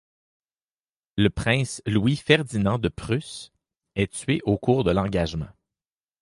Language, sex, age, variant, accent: French, male, 30-39, Français d'Amérique du Nord, Français du Canada